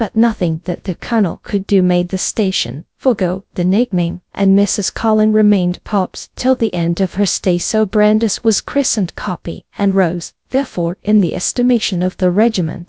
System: TTS, GradTTS